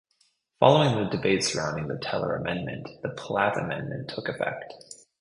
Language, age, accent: English, 30-39, Canadian English